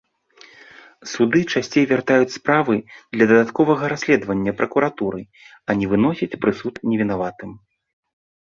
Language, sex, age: Belarusian, male, 40-49